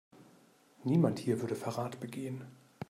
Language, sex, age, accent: German, male, 50-59, Deutschland Deutsch